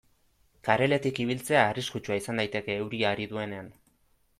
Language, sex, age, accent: Basque, male, 19-29, Erdialdekoa edo Nafarra (Gipuzkoa, Nafarroa)